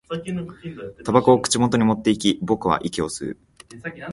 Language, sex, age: Japanese, male, 19-29